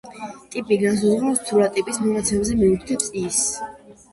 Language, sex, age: Georgian, female, under 19